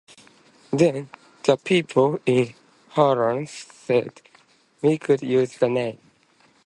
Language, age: English, 19-29